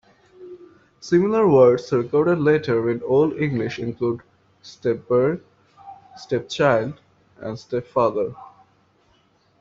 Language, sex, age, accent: English, male, 19-29, India and South Asia (India, Pakistan, Sri Lanka)